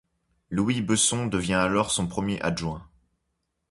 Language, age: French, 19-29